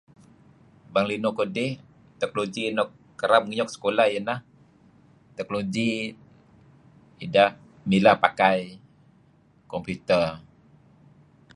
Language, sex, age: Kelabit, male, 50-59